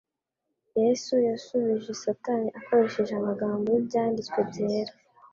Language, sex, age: Kinyarwanda, female, 19-29